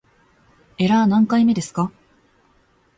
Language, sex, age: Japanese, female, 19-29